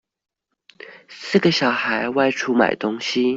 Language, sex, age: Chinese, female, 19-29